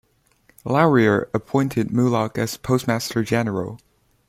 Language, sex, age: English, male, under 19